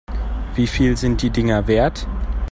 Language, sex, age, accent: German, male, 30-39, Deutschland Deutsch